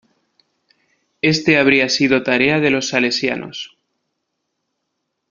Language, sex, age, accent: Spanish, male, 30-39, España: Norte peninsular (Asturias, Castilla y León, Cantabria, País Vasco, Navarra, Aragón, La Rioja, Guadalajara, Cuenca)